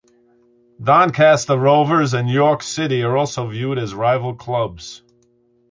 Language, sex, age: English, male, 60-69